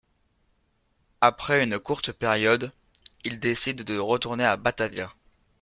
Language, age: French, under 19